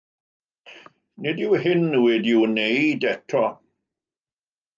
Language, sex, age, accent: Welsh, male, 50-59, Y Deyrnas Unedig Cymraeg